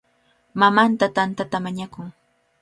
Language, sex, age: Cajatambo North Lima Quechua, female, 19-29